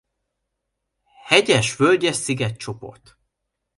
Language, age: Hungarian, 19-29